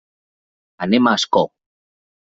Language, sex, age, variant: Catalan, male, 30-39, Central